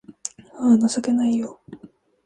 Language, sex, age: Japanese, female, 19-29